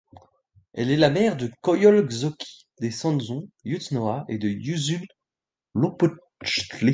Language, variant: French, Français de métropole